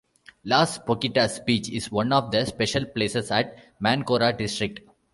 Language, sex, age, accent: English, male, 40-49, India and South Asia (India, Pakistan, Sri Lanka)